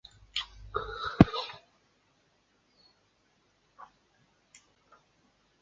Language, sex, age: Kyrgyz, male, under 19